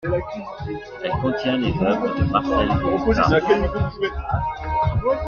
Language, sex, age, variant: French, male, 40-49, Français de métropole